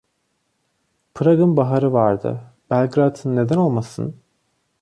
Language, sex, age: Turkish, male, 19-29